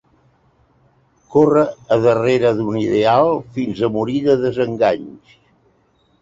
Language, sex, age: Catalan, male, 70-79